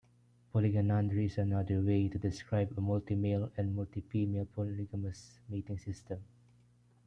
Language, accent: English, Filipino